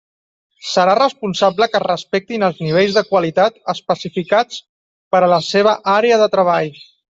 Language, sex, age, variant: Catalan, male, 30-39, Central